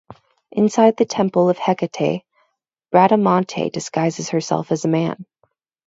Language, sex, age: English, female, 19-29